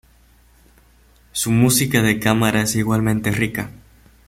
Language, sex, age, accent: Spanish, male, under 19, Caribe: Cuba, Venezuela, Puerto Rico, República Dominicana, Panamá, Colombia caribeña, México caribeño, Costa del golfo de México